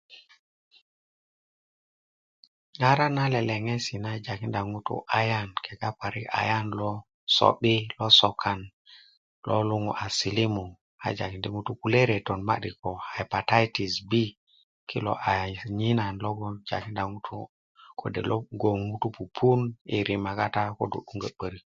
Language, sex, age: Kuku, male, 30-39